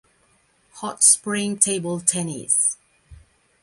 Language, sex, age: Italian, female, 50-59